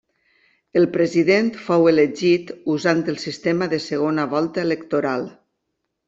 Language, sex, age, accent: Catalan, female, 60-69, valencià